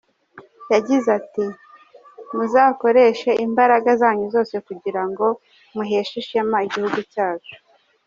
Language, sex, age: Kinyarwanda, male, 30-39